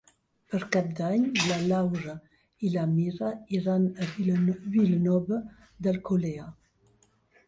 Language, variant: Catalan, Septentrional